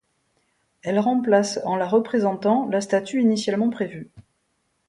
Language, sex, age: French, female, 50-59